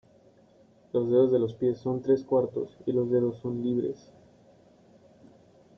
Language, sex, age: Spanish, male, 19-29